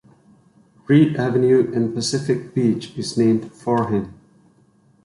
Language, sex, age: English, male, 30-39